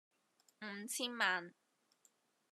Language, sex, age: Cantonese, female, 30-39